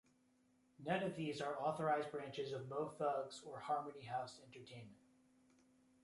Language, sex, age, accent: English, male, 19-29, United States English